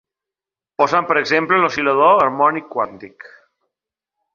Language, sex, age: Catalan, male, 40-49